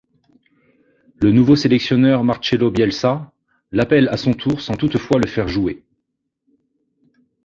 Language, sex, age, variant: French, male, 30-39, Français de métropole